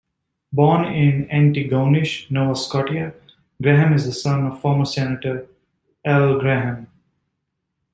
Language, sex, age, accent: English, male, 19-29, United States English